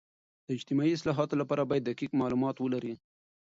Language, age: Pashto, 30-39